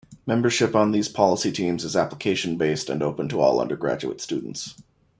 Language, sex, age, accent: English, male, 30-39, United States English